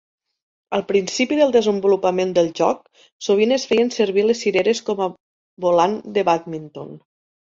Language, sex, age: Catalan, female, 30-39